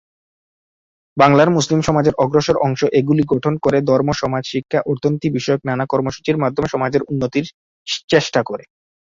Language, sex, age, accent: Bengali, male, 19-29, fluent